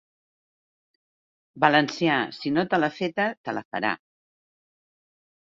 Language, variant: Catalan, Central